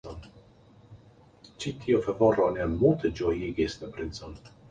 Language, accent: Esperanto, Internacia